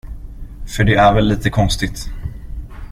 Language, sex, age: Swedish, male, 30-39